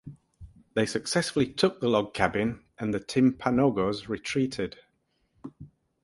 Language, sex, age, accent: English, male, 60-69, England English